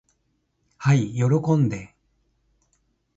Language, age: Japanese, 70-79